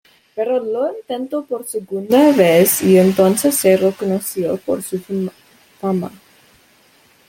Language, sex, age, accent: Spanish, female, under 19, México